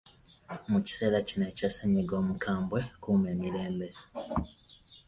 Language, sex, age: Ganda, male, 19-29